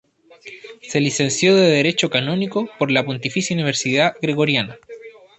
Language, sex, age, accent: Spanish, male, 30-39, Chileno: Chile, Cuyo